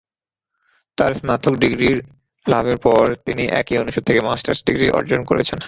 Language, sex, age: Bengali, male, 19-29